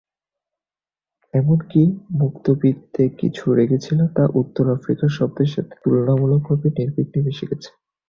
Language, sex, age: Bengali, male, 19-29